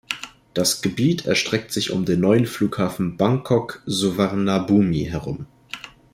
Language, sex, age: German, male, under 19